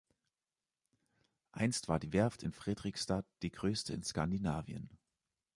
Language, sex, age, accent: German, male, 30-39, Deutschland Deutsch